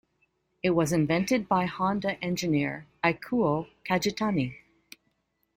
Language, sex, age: English, female, 50-59